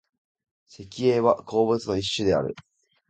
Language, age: Japanese, 19-29